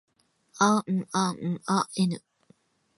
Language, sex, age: Japanese, female, 19-29